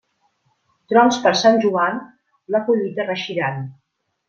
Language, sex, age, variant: Catalan, female, 50-59, Central